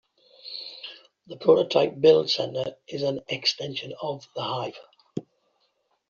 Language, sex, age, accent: English, male, 50-59, England English